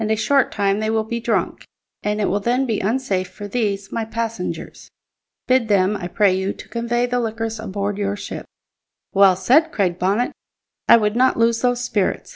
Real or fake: real